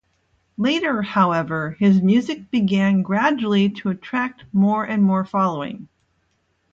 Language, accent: English, United States English